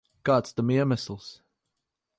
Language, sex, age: Latvian, male, 19-29